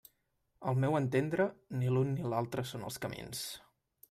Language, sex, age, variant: Catalan, male, 19-29, Central